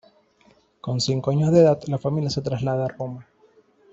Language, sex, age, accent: Spanish, male, 30-39, Caribe: Cuba, Venezuela, Puerto Rico, República Dominicana, Panamá, Colombia caribeña, México caribeño, Costa del golfo de México